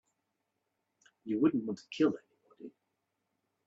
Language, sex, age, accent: English, male, 50-59, England English